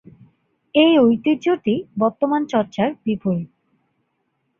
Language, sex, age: Bengali, female, 19-29